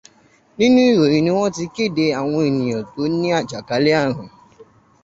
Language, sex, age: Yoruba, male, 19-29